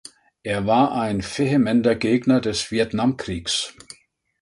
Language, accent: German, Deutschland Deutsch